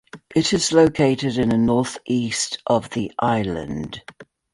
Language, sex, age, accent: English, female, 50-59, New Zealand English